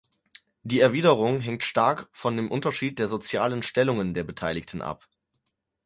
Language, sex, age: German, male, 30-39